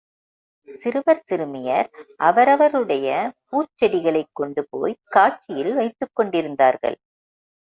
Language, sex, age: Tamil, female, 50-59